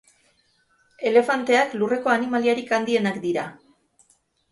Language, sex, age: Basque, female, 50-59